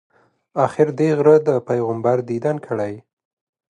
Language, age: Pashto, 30-39